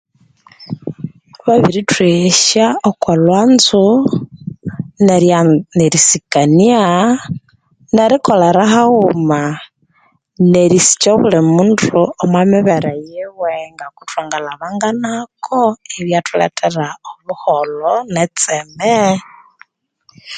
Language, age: Konzo, 19-29